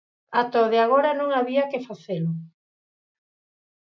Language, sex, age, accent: Galician, female, 50-59, Normativo (estándar)